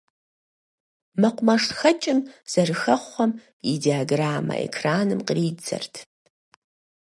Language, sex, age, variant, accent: Kabardian, female, 30-39, Адыгэбзэ (Къэбэрдей, Кирил, псоми зэдай), Джылэхъстэней (Gilahsteney)